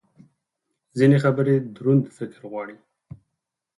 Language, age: Pashto, 30-39